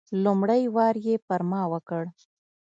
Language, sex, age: Pashto, female, 30-39